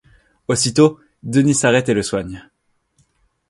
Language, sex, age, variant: French, male, under 19, Français de métropole